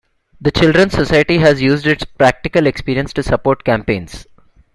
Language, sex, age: English, male, 30-39